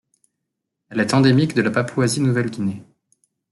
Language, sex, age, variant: French, male, 19-29, Français de métropole